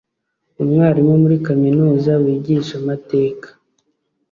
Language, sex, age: Kinyarwanda, male, 30-39